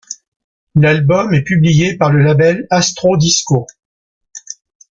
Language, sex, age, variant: French, male, 70-79, Français de métropole